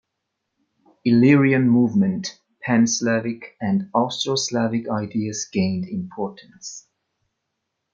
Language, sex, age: English, male, 19-29